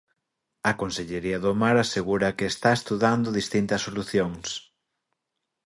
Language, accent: Galician, Oriental (común en zona oriental)